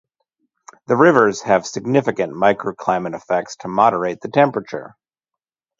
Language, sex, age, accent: English, male, 30-39, United States English